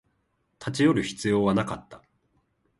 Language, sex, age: Japanese, male, 19-29